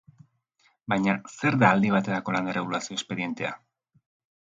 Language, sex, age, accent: Basque, male, 40-49, Erdialdekoa edo Nafarra (Gipuzkoa, Nafarroa)